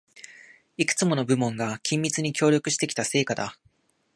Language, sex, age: Japanese, male, 19-29